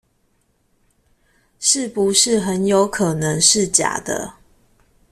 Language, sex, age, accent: Chinese, female, 40-49, 出生地：臺南市